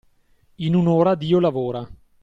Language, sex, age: Italian, male, 19-29